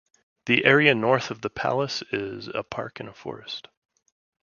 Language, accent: English, United States English